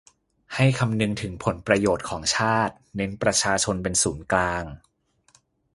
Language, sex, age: Thai, male, 30-39